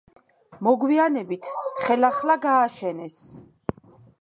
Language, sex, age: Georgian, female, 30-39